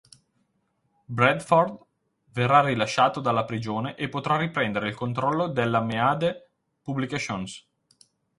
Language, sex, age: Italian, male, 30-39